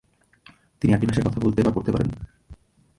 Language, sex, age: Bengali, male, 19-29